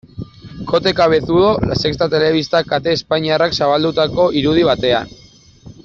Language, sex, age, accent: Basque, male, 19-29, Mendebalekoa (Araba, Bizkaia, Gipuzkoako mendebaleko herri batzuk)